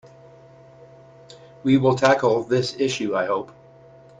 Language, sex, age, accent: English, male, 50-59, United States English